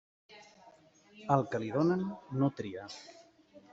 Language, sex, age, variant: Catalan, male, 30-39, Central